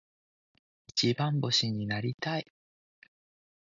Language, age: Japanese, 19-29